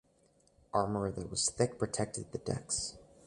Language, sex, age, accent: English, male, 19-29, United States English